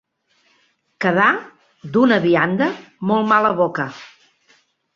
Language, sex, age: Catalan, female, 50-59